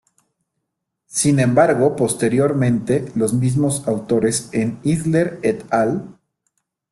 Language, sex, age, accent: Spanish, male, 30-39, México